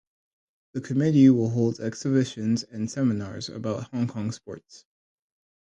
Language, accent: English, United States English